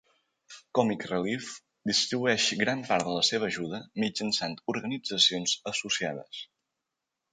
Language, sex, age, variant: Catalan, male, 19-29, Balear